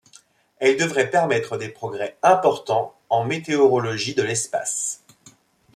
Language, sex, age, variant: French, male, 30-39, Français de métropole